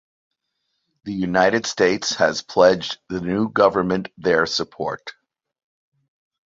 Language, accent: English, United States English